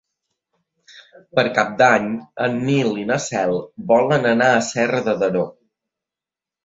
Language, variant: Catalan, Balear